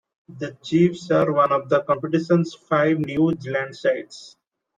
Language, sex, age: English, male, 19-29